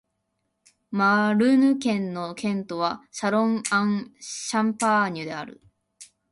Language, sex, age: Japanese, female, 19-29